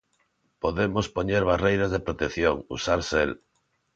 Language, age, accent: Galician, 40-49, Neofalante